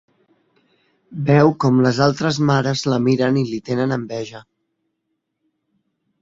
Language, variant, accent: Catalan, Central, central